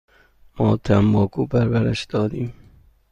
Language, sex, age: Persian, male, 30-39